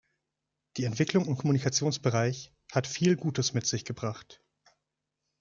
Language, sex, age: German, male, 30-39